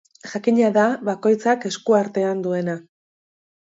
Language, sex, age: Basque, female, 50-59